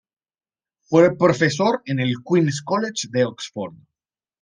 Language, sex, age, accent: Spanish, male, 40-49, España: Centro-Sur peninsular (Madrid, Toledo, Castilla-La Mancha)